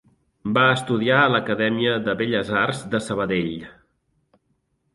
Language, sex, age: Catalan, male, 40-49